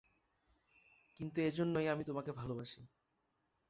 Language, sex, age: Bengali, male, 19-29